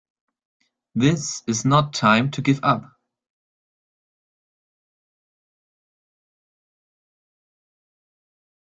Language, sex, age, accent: English, male, 19-29, England English